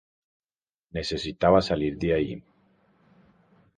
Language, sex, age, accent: Spanish, male, 40-49, Andino-Pacífico: Colombia, Perú, Ecuador, oeste de Bolivia y Venezuela andina